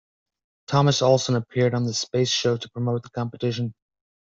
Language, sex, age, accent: English, male, 19-29, United States English